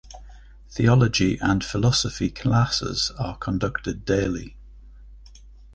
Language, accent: English, England English